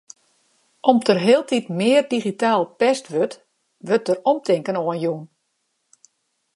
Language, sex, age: Western Frisian, female, 40-49